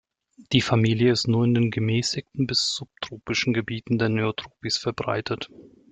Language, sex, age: German, male, 30-39